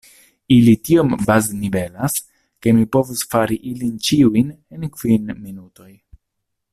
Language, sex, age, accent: Esperanto, male, 30-39, Internacia